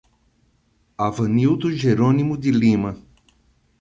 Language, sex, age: Portuguese, male, 60-69